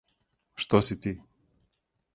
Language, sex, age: Serbian, male, 30-39